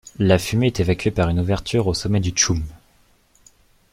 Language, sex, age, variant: French, male, 19-29, Français de métropole